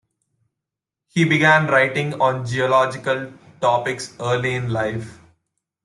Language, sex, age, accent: English, male, 19-29, India and South Asia (India, Pakistan, Sri Lanka)